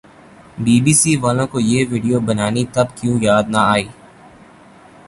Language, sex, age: Urdu, male, 19-29